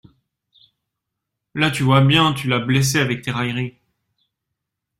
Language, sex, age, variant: French, male, 30-39, Français de métropole